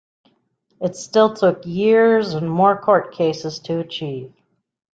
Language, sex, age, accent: English, female, 50-59, United States English